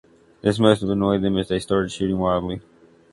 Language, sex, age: English, male, 30-39